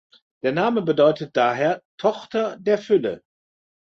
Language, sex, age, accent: German, male, 60-69, Deutschland Deutsch